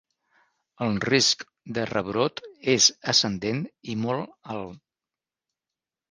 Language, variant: Catalan, Central